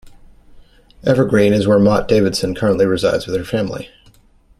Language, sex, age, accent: English, male, 40-49, United States English